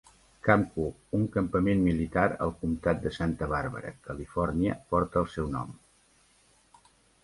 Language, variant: Catalan, Central